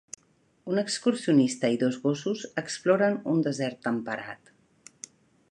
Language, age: Catalan, 50-59